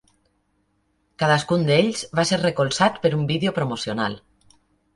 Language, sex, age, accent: Catalan, female, 30-39, valencià